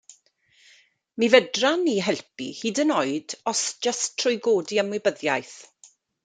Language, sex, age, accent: Welsh, female, 40-49, Y Deyrnas Unedig Cymraeg